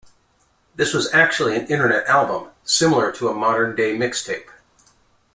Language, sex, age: English, male, 40-49